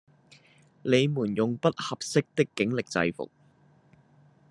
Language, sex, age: Cantonese, male, 19-29